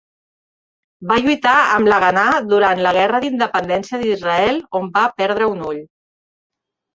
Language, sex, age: Catalan, female, 40-49